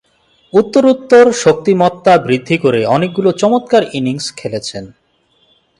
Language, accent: Bengali, Standard Bengali